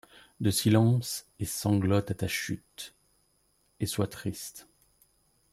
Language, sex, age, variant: French, male, 30-39, Français de métropole